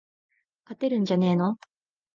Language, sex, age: Japanese, female, under 19